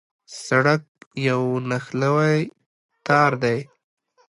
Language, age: Pashto, 19-29